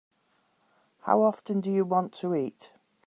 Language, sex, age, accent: English, female, 50-59, England English